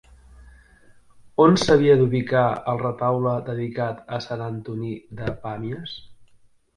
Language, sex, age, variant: Catalan, male, 50-59, Central